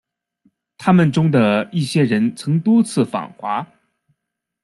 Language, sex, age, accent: Chinese, male, 30-39, 出生地：北京市